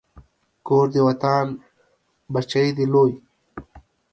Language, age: Pashto, 19-29